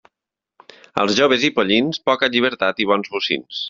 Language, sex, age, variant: Catalan, male, 40-49, Nord-Occidental